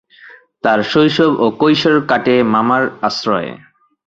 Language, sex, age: Bengali, male, 19-29